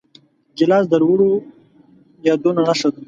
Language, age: Pashto, 19-29